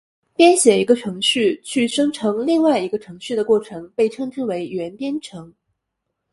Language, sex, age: Chinese, female, 19-29